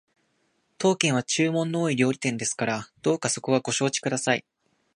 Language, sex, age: Japanese, male, 19-29